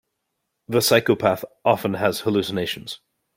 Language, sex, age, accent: English, male, 40-49, Canadian English